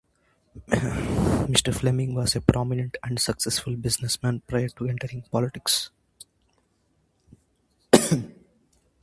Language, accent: English, India and South Asia (India, Pakistan, Sri Lanka)